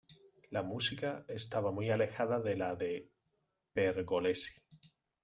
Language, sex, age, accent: Spanish, male, 30-39, España: Sur peninsular (Andalucia, Extremadura, Murcia)